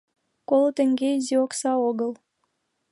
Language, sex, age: Mari, female, 19-29